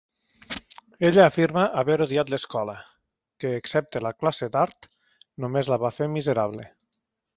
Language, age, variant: Catalan, 30-39, Nord-Occidental